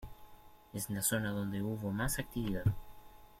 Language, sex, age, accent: Spanish, male, 19-29, Chileno: Chile, Cuyo